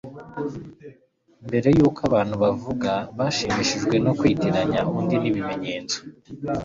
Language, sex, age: Kinyarwanda, male, 19-29